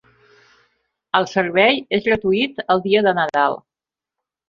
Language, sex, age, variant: Catalan, female, 40-49, Central